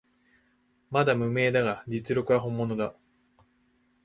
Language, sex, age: Japanese, male, 19-29